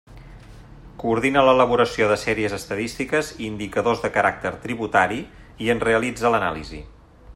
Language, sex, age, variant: Catalan, male, 40-49, Central